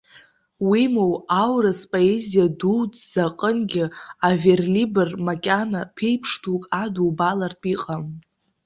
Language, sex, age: Abkhazian, female, 19-29